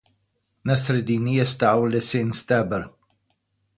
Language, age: Slovenian, 50-59